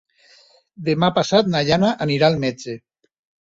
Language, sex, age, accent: Catalan, male, 40-49, valencià